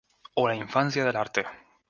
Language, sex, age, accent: Spanish, male, 19-29, España: Islas Canarias